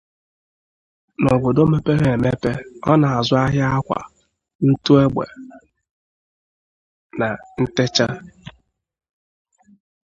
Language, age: Igbo, 30-39